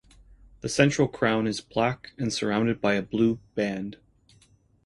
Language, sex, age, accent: English, male, 30-39, United States English